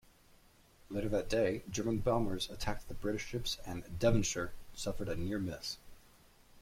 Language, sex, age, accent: English, male, 19-29, United States English